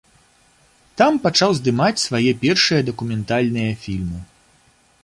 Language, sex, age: Belarusian, male, 30-39